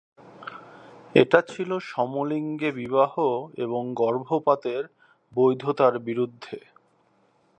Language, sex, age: Bengali, male, 40-49